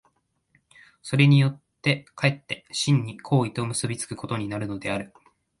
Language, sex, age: Japanese, male, 19-29